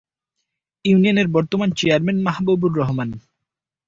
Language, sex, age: Bengali, male, 19-29